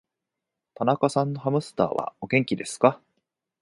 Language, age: Japanese, 40-49